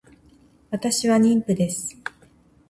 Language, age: Japanese, 50-59